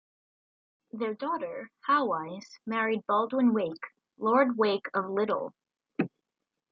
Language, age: English, under 19